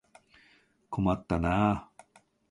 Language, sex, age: Japanese, male, 60-69